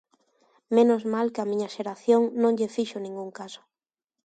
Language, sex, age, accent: Galician, female, 19-29, Normativo (estándar)